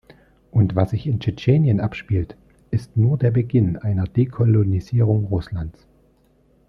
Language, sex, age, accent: German, male, 30-39, Deutschland Deutsch